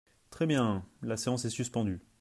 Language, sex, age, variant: French, male, 19-29, Français de métropole